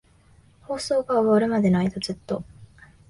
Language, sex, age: Japanese, female, 19-29